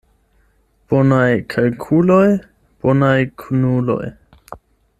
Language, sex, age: Esperanto, male, 19-29